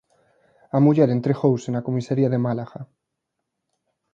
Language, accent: Galician, Atlántico (seseo e gheada)